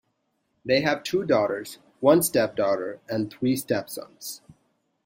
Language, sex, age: English, male, 19-29